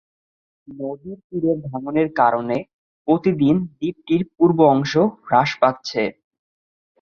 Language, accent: Bengali, Bangladeshi